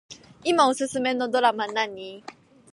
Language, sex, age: Japanese, female, 19-29